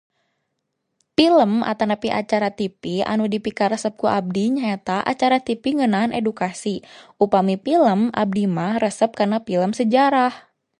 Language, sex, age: Sundanese, female, 19-29